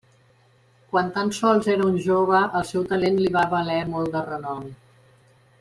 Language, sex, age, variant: Catalan, female, 50-59, Central